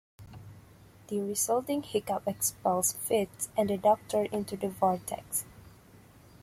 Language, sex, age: English, female, 19-29